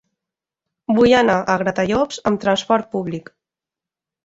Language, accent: Catalan, valencià